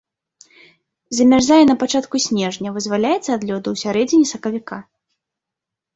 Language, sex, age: Belarusian, female, 30-39